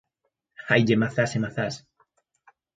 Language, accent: Galician, Central (gheada)